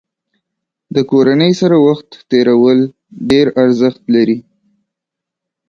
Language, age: Pashto, 19-29